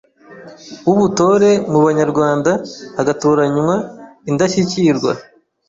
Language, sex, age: Kinyarwanda, male, 30-39